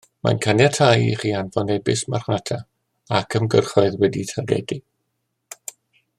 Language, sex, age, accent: Welsh, male, 60-69, Y Deyrnas Unedig Cymraeg